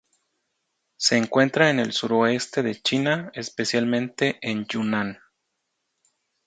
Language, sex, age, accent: Spanish, male, 40-49, México